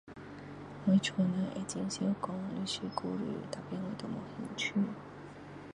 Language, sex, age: Min Dong Chinese, female, 40-49